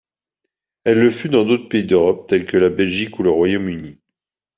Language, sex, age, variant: French, male, 30-39, Français de métropole